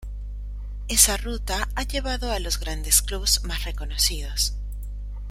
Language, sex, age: Spanish, female, 19-29